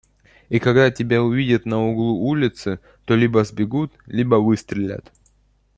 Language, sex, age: Russian, male, under 19